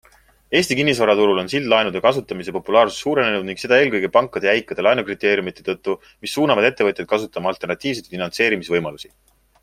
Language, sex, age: Estonian, male, 30-39